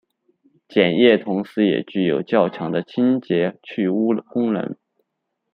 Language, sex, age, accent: Chinese, male, 19-29, 出生地：四川省